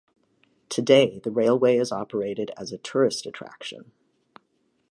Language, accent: English, United States English